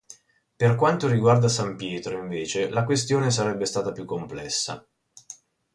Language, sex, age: Italian, male, 30-39